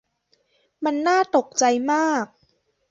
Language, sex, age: Thai, female, under 19